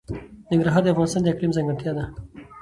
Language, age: Pashto, 19-29